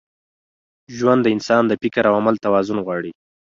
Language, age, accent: Pashto, 19-29, پکتیا ولایت، احمدزی